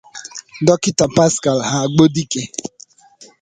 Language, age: Igbo, under 19